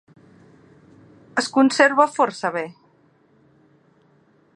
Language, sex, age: Catalan, female, 30-39